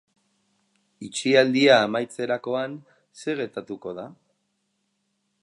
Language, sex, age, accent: Basque, male, 30-39, Mendebalekoa (Araba, Bizkaia, Gipuzkoako mendebaleko herri batzuk)